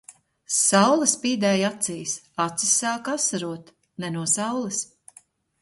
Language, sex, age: Latvian, female, 50-59